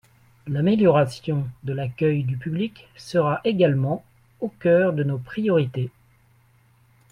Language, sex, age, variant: French, male, 40-49, Français de métropole